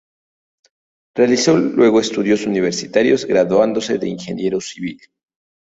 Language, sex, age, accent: Spanish, male, 19-29, México